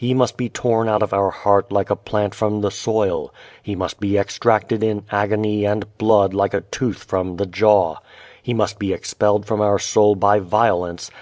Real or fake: real